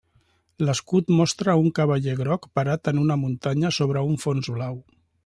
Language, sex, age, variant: Catalan, male, 50-59, Central